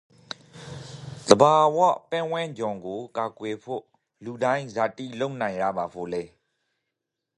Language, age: Rakhine, 30-39